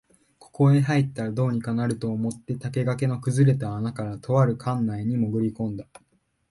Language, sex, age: Japanese, male, 19-29